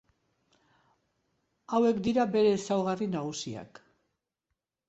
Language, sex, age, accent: Basque, female, 70-79, Mendebalekoa (Araba, Bizkaia, Gipuzkoako mendebaleko herri batzuk)